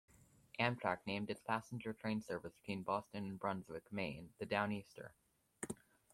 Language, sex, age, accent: English, male, under 19, United States English